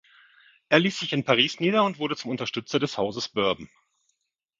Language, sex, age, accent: German, male, 40-49, Deutschland Deutsch